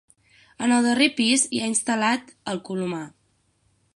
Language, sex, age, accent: Catalan, female, 19-29, central; septentrional